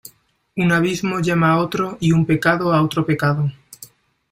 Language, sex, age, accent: Spanish, male, 19-29, España: Centro-Sur peninsular (Madrid, Toledo, Castilla-La Mancha)